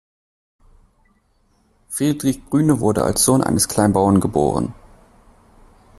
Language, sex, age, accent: German, male, 19-29, Deutschland Deutsch